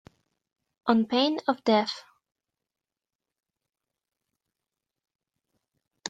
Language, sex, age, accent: English, female, 19-29, England English